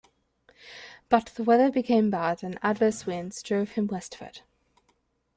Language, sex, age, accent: English, female, 19-29, England English